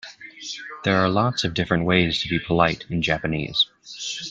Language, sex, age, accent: English, male, 19-29, United States English